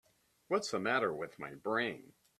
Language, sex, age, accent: English, male, 70-79, United States English